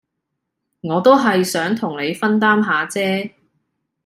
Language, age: Cantonese, 19-29